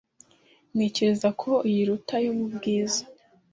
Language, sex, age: Kinyarwanda, female, 30-39